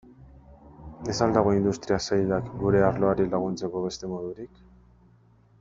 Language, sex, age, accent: Basque, male, 19-29, Erdialdekoa edo Nafarra (Gipuzkoa, Nafarroa)